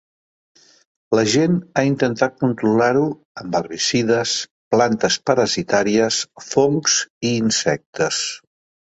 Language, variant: Catalan, Central